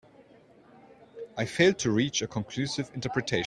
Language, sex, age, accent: English, male, 19-29, England English